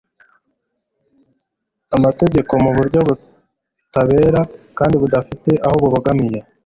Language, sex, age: Kinyarwanda, male, 19-29